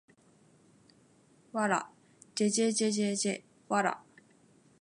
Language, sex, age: Japanese, female, 19-29